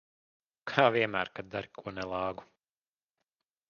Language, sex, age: Latvian, male, 30-39